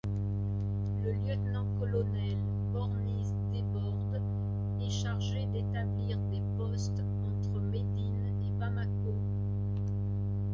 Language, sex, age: French, female, 60-69